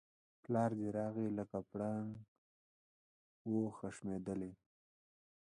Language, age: Pashto, 19-29